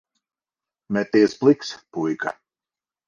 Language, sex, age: Latvian, male, 50-59